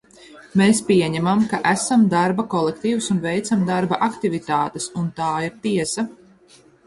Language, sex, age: Latvian, female, 30-39